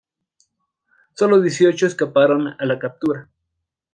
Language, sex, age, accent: Spanish, male, 19-29, Andino-Pacífico: Colombia, Perú, Ecuador, oeste de Bolivia y Venezuela andina